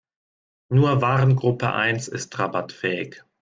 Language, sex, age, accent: German, male, 30-39, Deutschland Deutsch